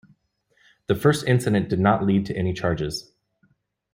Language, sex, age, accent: English, male, 19-29, United States English